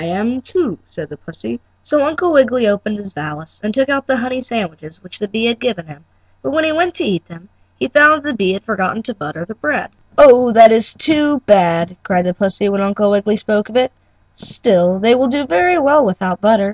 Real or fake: real